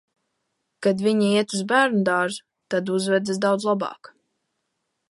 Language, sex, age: Latvian, female, under 19